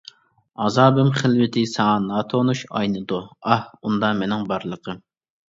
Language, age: Uyghur, 19-29